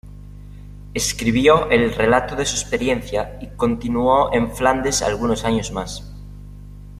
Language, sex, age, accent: Spanish, male, 19-29, España: Norte peninsular (Asturias, Castilla y León, Cantabria, País Vasco, Navarra, Aragón, La Rioja, Guadalajara, Cuenca)